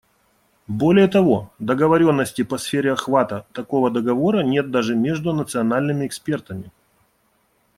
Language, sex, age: Russian, male, 40-49